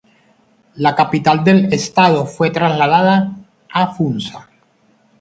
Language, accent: Spanish, Caribe: Cuba, Venezuela, Puerto Rico, República Dominicana, Panamá, Colombia caribeña, México caribeño, Costa del golfo de México